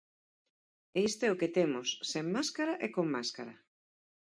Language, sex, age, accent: Galician, female, 40-49, Normativo (estándar)